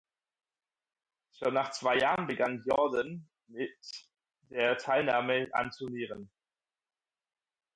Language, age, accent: German, 30-39, Deutschland Deutsch